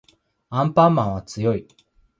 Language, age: Japanese, 19-29